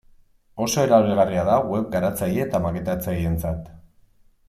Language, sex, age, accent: Basque, male, 30-39, Mendebalekoa (Araba, Bizkaia, Gipuzkoako mendebaleko herri batzuk)